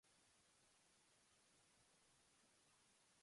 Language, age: Spanish, under 19